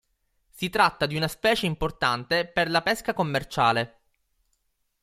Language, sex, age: Italian, male, 19-29